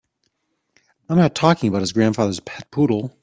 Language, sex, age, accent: English, male, 40-49, United States English